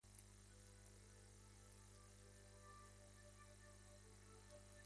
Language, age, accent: Spanish, 40-49, España: Centro-Sur peninsular (Madrid, Toledo, Castilla-La Mancha)